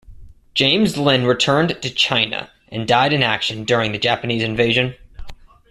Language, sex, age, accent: English, male, 19-29, United States English